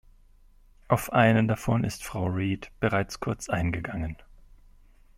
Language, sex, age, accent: German, male, 40-49, Deutschland Deutsch